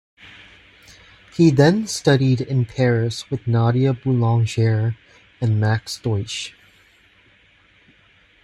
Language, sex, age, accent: English, male, 19-29, United States English